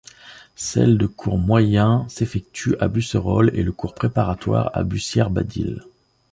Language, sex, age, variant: French, male, 30-39, Français de métropole